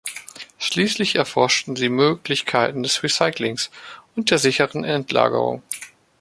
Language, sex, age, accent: German, male, 30-39, Deutschland Deutsch